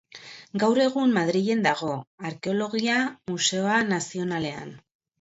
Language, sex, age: Basque, female, 40-49